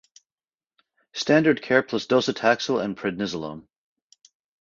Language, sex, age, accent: English, male, 30-39, United States English